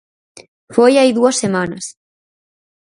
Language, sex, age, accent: Galician, female, under 19, Atlántico (seseo e gheada)